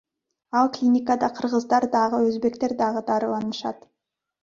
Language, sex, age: Kyrgyz, female, 30-39